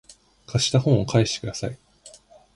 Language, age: Japanese, 19-29